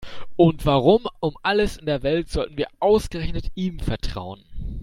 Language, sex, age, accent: German, male, 19-29, Deutschland Deutsch